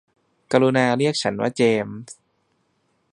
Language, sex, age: Thai, male, 30-39